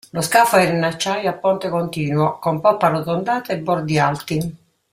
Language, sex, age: Italian, female, 60-69